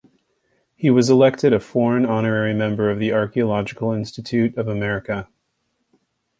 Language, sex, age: English, male, 30-39